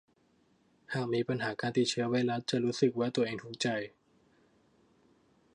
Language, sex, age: Thai, male, under 19